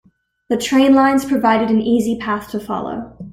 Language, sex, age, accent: English, female, under 19, Canadian English